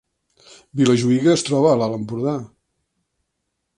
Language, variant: Catalan, Central